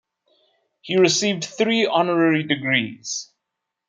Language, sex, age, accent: English, male, 30-39, Southern African (South Africa, Zimbabwe, Namibia)